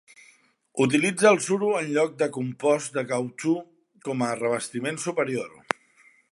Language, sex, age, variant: Catalan, male, 30-39, Central